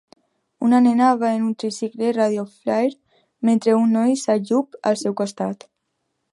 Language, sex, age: Catalan, female, under 19